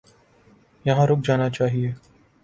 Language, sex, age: Urdu, male, 19-29